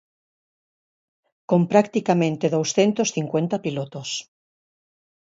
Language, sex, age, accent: Galician, female, 60-69, Normativo (estándar)